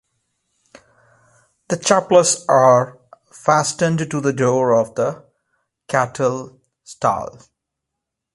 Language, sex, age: English, male, 19-29